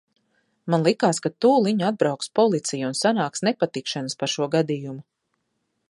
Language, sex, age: Latvian, female, 30-39